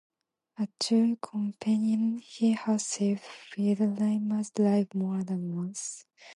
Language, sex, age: English, female, 19-29